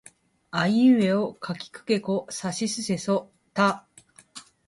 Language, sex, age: Japanese, female, 40-49